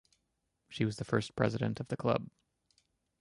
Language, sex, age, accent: English, male, 19-29, United States English